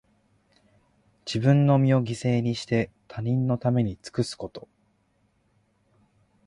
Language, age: Japanese, 19-29